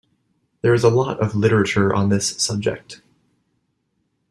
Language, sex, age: English, male, 19-29